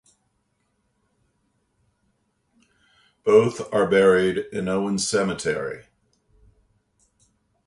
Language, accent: English, United States English